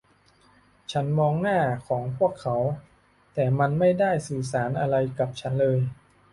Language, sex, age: Thai, male, 19-29